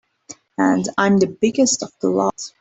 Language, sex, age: English, female, 19-29